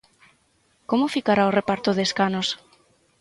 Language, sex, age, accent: Galician, female, 19-29, Central (gheada); Normativo (estándar)